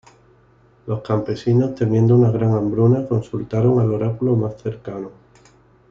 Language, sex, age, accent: Spanish, male, 30-39, España: Sur peninsular (Andalucia, Extremadura, Murcia)